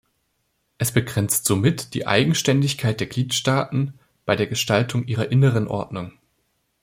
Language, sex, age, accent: German, male, 19-29, Deutschland Deutsch